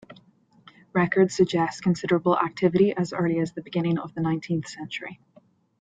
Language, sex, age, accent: English, female, 19-29, Irish English